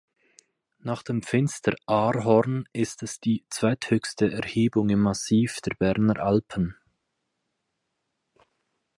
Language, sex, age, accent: German, male, 30-39, Schweizerdeutsch